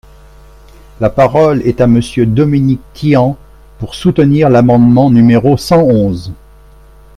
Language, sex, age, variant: French, male, 60-69, Français de métropole